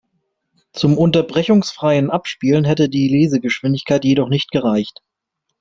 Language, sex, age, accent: German, male, 30-39, Deutschland Deutsch